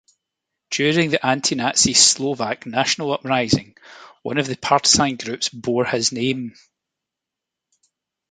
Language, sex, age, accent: English, male, 40-49, Scottish English